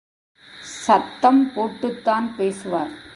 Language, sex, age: Tamil, female, 40-49